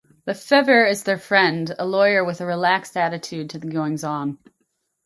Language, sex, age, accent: English, female, 40-49, United States English